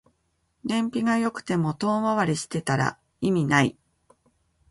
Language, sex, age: Japanese, female, 50-59